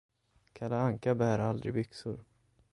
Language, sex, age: Swedish, male, 19-29